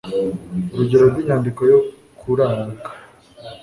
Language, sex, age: Kinyarwanda, male, 19-29